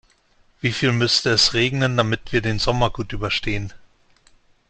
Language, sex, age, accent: German, male, 40-49, Deutschland Deutsch